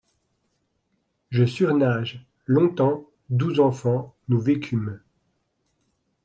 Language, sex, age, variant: French, male, 40-49, Français de métropole